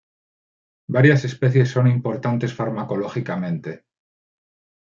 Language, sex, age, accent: Spanish, male, 40-49, España: Norte peninsular (Asturias, Castilla y León, Cantabria, País Vasco, Navarra, Aragón, La Rioja, Guadalajara, Cuenca)